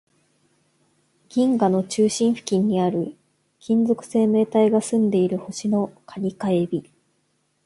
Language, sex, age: Japanese, female, 30-39